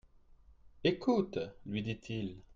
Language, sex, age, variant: French, male, 30-39, Français de métropole